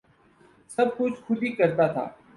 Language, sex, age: Urdu, male, 19-29